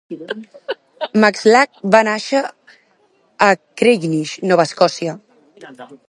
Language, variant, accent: Catalan, Central, central